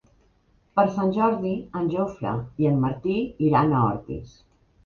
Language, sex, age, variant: Catalan, female, 50-59, Central